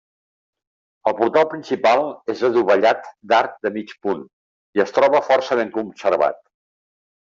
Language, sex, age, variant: Catalan, male, 70-79, Central